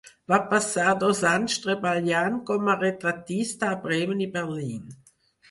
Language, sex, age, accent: Catalan, female, 50-59, aprenent (recent, des d'altres llengües)